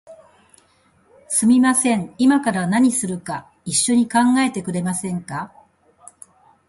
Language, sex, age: Japanese, female, 60-69